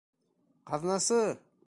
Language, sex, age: Bashkir, male, 40-49